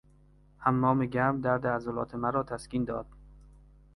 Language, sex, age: Persian, male, 19-29